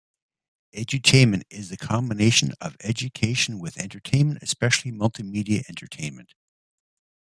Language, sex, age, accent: English, male, 60-69, Canadian English